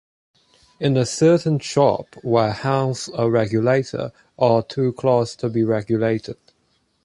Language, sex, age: English, male, 19-29